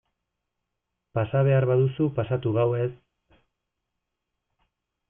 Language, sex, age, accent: Basque, male, 30-39, Erdialdekoa edo Nafarra (Gipuzkoa, Nafarroa)